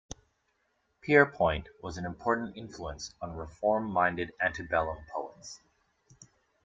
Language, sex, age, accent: English, male, 19-29, Canadian English